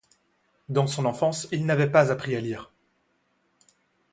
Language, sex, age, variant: French, male, 19-29, Français de métropole